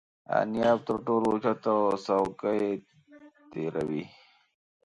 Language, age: Pashto, 30-39